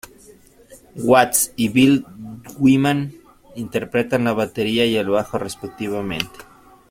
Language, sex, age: Spanish, male, 30-39